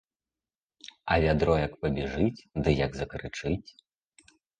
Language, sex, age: Belarusian, male, 30-39